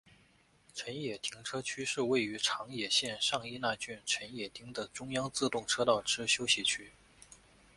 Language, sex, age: Chinese, male, 19-29